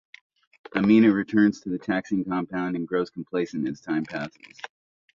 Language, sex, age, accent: English, male, 30-39, United States English